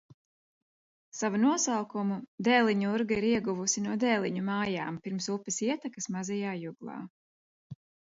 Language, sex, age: Latvian, female, 40-49